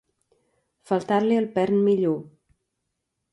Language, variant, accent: Catalan, Central, central